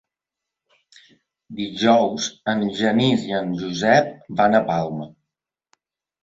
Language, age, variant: Catalan, 19-29, Balear